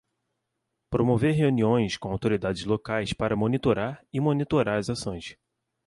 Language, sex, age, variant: Portuguese, male, 19-29, Portuguese (Brasil)